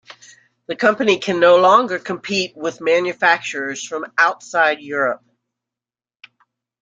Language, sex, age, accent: English, female, 60-69, United States English